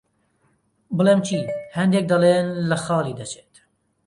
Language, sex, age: Central Kurdish, male, 30-39